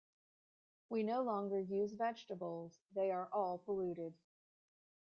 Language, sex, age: English, female, 40-49